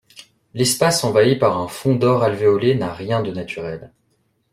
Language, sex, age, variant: French, male, 19-29, Français de métropole